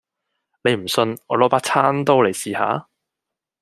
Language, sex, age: Cantonese, male, 19-29